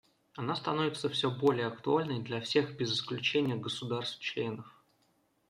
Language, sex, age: Russian, male, 19-29